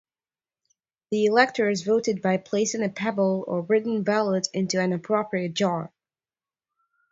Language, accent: English, United States English